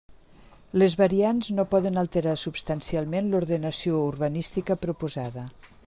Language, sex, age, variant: Catalan, female, 60-69, Nord-Occidental